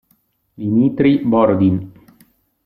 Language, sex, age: Italian, male, 30-39